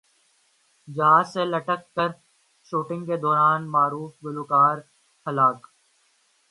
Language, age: Urdu, 19-29